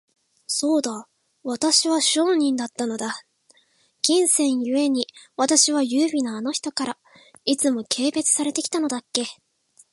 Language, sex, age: Japanese, female, 19-29